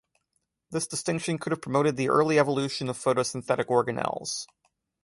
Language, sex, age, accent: English, male, 30-39, United States English